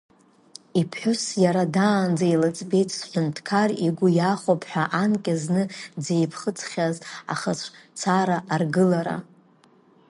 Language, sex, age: Abkhazian, female, 30-39